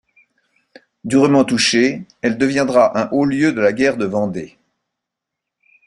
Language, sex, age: French, male, 60-69